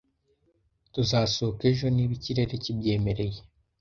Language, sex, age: Kinyarwanda, male, under 19